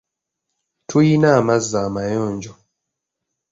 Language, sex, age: Ganda, male, 19-29